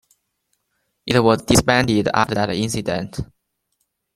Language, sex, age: English, male, 19-29